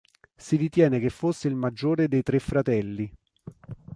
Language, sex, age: Italian, male, 40-49